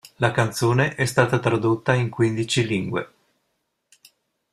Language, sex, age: Italian, male, 60-69